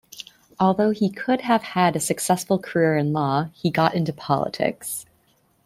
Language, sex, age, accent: English, male, 19-29, United States English